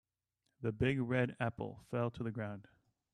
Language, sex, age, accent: English, male, 30-39, United States English